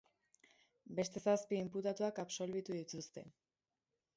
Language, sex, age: Basque, male, 50-59